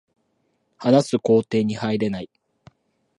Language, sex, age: Japanese, male, 30-39